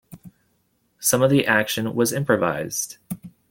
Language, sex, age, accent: English, male, 19-29, United States English